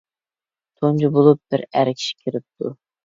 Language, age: Uyghur, 19-29